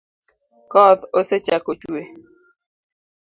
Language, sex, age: Luo (Kenya and Tanzania), female, 30-39